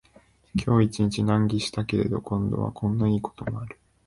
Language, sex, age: Japanese, male, 19-29